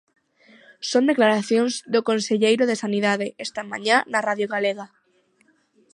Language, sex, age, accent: Galician, female, under 19, Atlántico (seseo e gheada); Normativo (estándar)